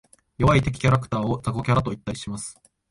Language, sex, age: Japanese, male, 19-29